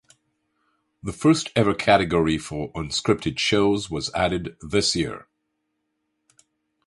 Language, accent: English, Canadian English